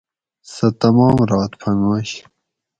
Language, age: Gawri, 19-29